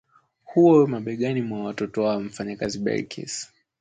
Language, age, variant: Swahili, 19-29, Kiswahili cha Bara ya Tanzania